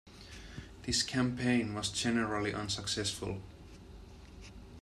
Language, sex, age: English, male, 40-49